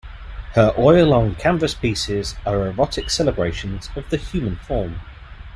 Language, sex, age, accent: English, male, 30-39, England English